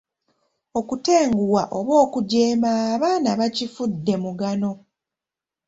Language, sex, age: Ganda, female, 19-29